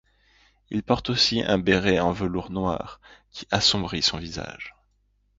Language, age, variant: French, 40-49, Français de métropole